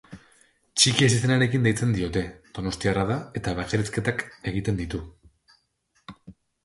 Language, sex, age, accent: Basque, male, 30-39, Mendebalekoa (Araba, Bizkaia, Gipuzkoako mendebaleko herri batzuk)